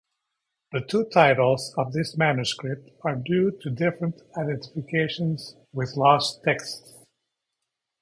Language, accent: English, United States English